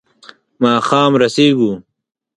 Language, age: Pashto, 30-39